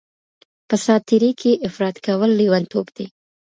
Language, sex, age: Pashto, female, under 19